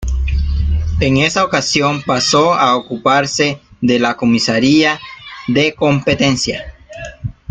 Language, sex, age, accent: Spanish, male, 19-29, América central